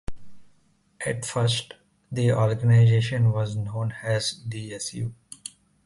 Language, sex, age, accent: English, male, 19-29, India and South Asia (India, Pakistan, Sri Lanka)